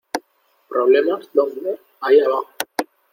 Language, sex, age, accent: Spanish, male, 19-29, España: Norte peninsular (Asturias, Castilla y León, Cantabria, País Vasco, Navarra, Aragón, La Rioja, Guadalajara, Cuenca)